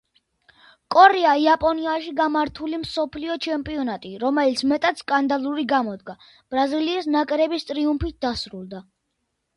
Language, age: Georgian, under 19